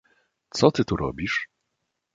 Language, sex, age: Polish, male, 50-59